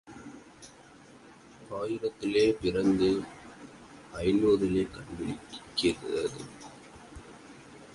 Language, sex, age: Tamil, male, 19-29